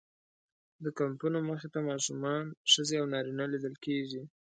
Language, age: Pashto, 19-29